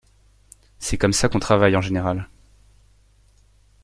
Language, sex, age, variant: French, male, 19-29, Français de métropole